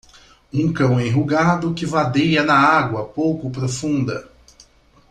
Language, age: Portuguese, 30-39